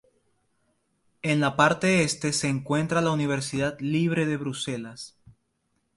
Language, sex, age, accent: Spanish, male, 19-29, Caribe: Cuba, Venezuela, Puerto Rico, República Dominicana, Panamá, Colombia caribeña, México caribeño, Costa del golfo de México